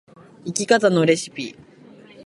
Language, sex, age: Japanese, female, 19-29